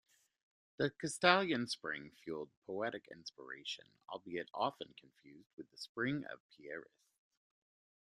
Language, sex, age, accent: English, male, 30-39, United States English